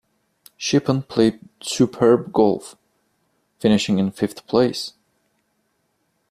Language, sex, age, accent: English, male, 19-29, United States English